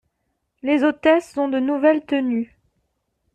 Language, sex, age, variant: French, female, 19-29, Français de métropole